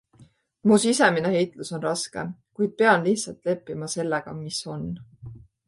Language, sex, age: Estonian, female, 30-39